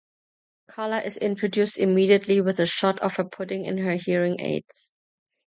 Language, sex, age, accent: English, female, under 19, United States English